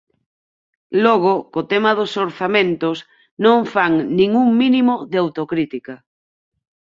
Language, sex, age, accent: Galician, female, 40-49, Normativo (estándar)